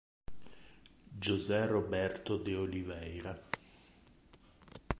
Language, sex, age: Italian, male, 40-49